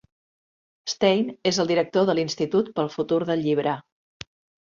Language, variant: Catalan, Central